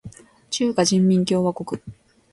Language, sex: Japanese, female